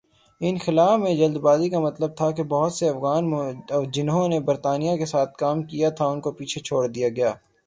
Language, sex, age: Urdu, male, 19-29